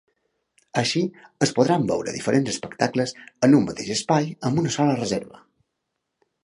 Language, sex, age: Catalan, male, 30-39